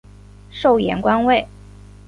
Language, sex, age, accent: Chinese, female, 19-29, 出生地：广东省